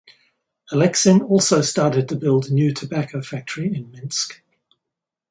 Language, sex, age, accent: English, male, 60-69, Australian English